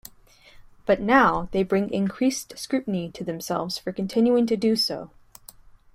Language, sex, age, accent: English, female, 19-29, United States English